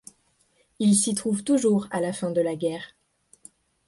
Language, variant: French, Français de métropole